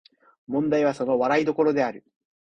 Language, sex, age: Japanese, male, 19-29